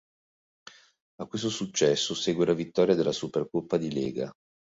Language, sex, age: Italian, male, 40-49